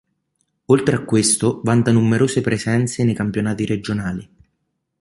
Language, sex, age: Italian, male, 19-29